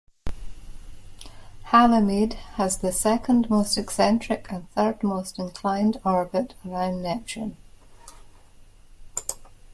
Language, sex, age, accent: English, female, 50-59, Scottish English